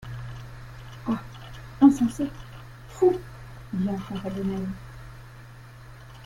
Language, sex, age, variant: French, female, 40-49, Français de métropole